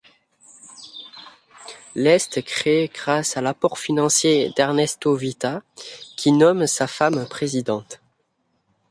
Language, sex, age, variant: French, male, under 19, Français de métropole